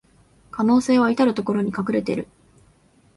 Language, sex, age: Japanese, female, 19-29